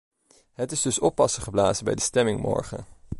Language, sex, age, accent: Dutch, male, 19-29, Nederlands Nederlands